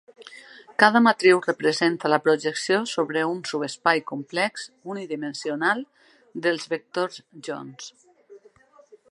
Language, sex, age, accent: Catalan, female, 40-49, valencià